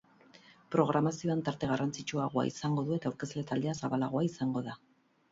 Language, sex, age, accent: Basque, female, 40-49, Erdialdekoa edo Nafarra (Gipuzkoa, Nafarroa)